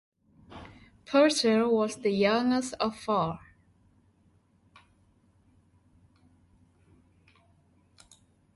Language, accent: English, indonesia